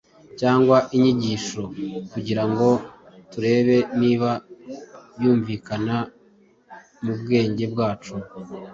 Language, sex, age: Kinyarwanda, male, 30-39